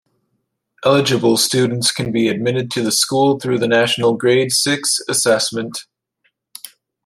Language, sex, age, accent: English, male, 19-29, United States English